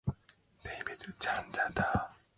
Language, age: English, 19-29